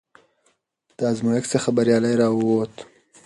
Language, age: Pashto, under 19